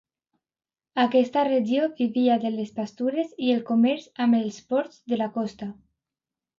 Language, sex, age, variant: Catalan, female, under 19, Alacantí